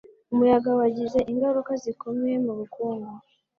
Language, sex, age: Kinyarwanda, female, 19-29